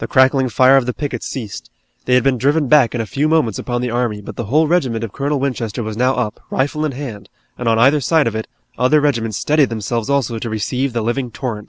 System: none